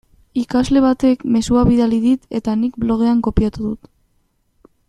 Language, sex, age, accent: Basque, female, under 19, Mendebalekoa (Araba, Bizkaia, Gipuzkoako mendebaleko herri batzuk)